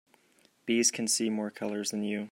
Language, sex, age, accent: English, male, 19-29, United States English